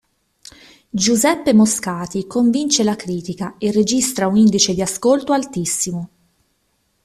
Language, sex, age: Italian, female, 19-29